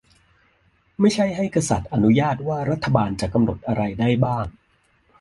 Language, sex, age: Thai, male, 40-49